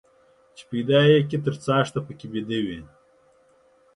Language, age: Pashto, 30-39